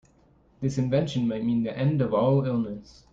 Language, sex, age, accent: English, male, 19-29, United States English